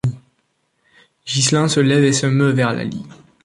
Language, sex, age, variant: French, male, 19-29, Français du nord de l'Afrique